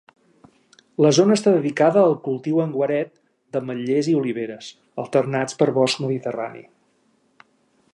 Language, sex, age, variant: Catalan, male, 60-69, Central